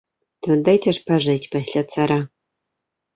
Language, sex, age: Belarusian, female, 30-39